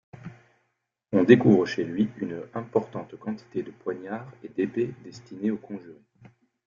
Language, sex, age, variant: French, male, 30-39, Français de métropole